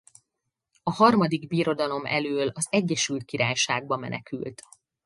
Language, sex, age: Hungarian, female, 40-49